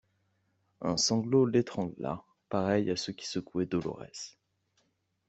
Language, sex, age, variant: French, male, 19-29, Français de métropole